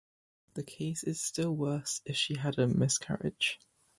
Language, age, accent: English, 19-29, England English